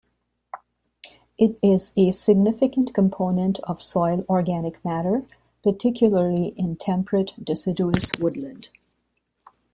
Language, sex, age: English, female, 50-59